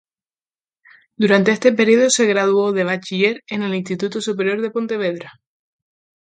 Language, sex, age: Spanish, female, 19-29